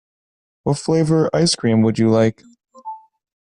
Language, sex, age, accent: English, male, 19-29, United States English